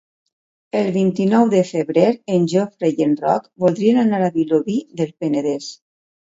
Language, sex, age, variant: Catalan, female, 50-59, Valencià meridional